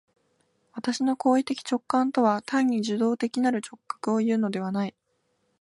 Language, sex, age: Japanese, female, 19-29